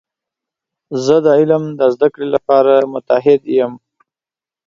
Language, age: Pashto, 30-39